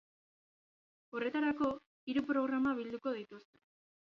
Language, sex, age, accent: Basque, female, 19-29, Erdialdekoa edo Nafarra (Gipuzkoa, Nafarroa)